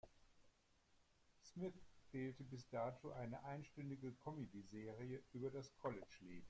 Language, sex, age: German, male, 60-69